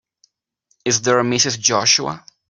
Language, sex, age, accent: English, male, 30-39, United States English